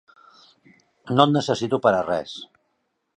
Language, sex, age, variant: Catalan, male, 50-59, Central